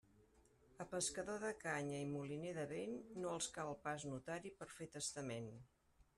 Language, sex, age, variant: Catalan, female, 60-69, Central